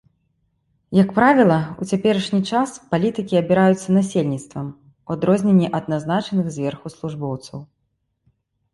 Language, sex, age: Belarusian, female, 30-39